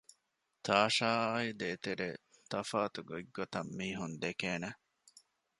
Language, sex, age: Divehi, male, 30-39